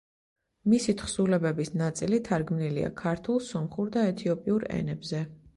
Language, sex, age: Georgian, female, 30-39